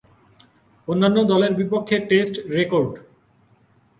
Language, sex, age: Bengali, male, 19-29